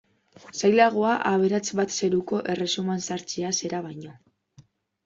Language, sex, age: Basque, female, 19-29